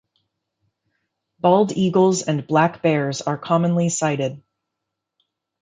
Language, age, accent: English, 19-29, United States English